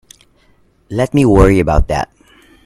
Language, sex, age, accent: English, male, 40-49, Filipino